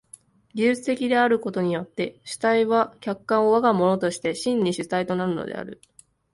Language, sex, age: Japanese, female, 19-29